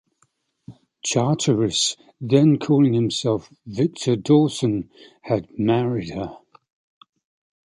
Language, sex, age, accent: English, male, 40-49, England English